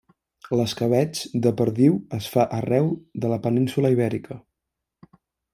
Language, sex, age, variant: Catalan, male, 19-29, Central